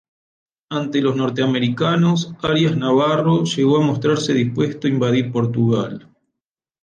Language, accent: Spanish, Rioplatense: Argentina, Uruguay, este de Bolivia, Paraguay